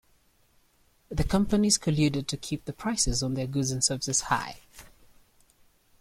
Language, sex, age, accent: English, male, 19-29, England English